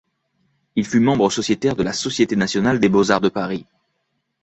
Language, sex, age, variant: French, male, 30-39, Français de métropole